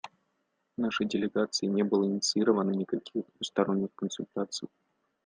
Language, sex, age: Russian, male, 19-29